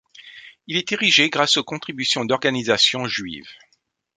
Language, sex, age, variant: French, male, 50-59, Français de métropole